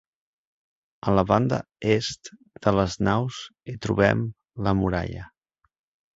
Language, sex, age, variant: Catalan, male, 30-39, Central